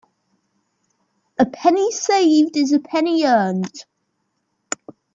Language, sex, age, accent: English, male, under 19, England English